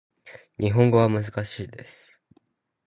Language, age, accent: Japanese, under 19, 標準語